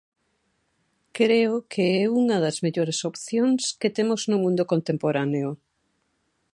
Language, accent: Galician, Normativo (estándar)